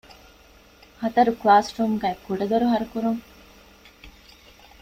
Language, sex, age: Divehi, female, 19-29